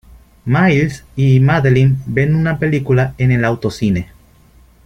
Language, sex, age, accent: Spanish, male, 19-29, Caribe: Cuba, Venezuela, Puerto Rico, República Dominicana, Panamá, Colombia caribeña, México caribeño, Costa del golfo de México